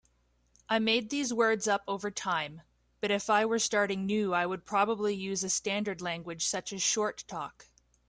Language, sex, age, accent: English, female, 19-29, Canadian English